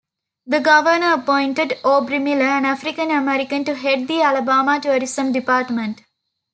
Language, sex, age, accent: English, female, 19-29, India and South Asia (India, Pakistan, Sri Lanka)